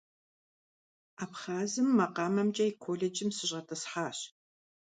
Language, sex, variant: Kabardian, female, Адыгэбзэ (Къэбэрдей, Кирил, псоми зэдай)